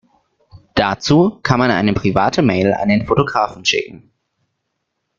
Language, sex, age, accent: German, male, under 19, Deutschland Deutsch